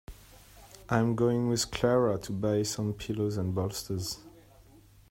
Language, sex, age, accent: English, male, 30-39, England English